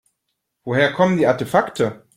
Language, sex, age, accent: German, male, 30-39, Deutschland Deutsch